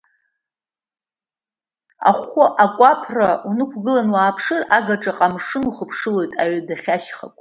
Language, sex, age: Abkhazian, female, 30-39